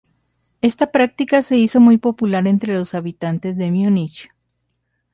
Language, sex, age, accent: Spanish, female, 30-39, México